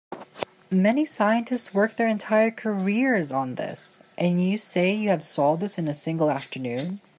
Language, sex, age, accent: English, male, 19-29, United States English